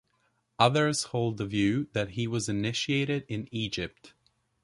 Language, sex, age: English, male, 19-29